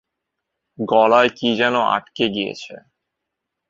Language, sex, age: Bengali, male, 19-29